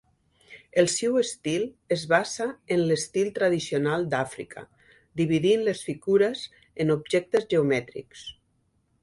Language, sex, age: Catalan, female, 60-69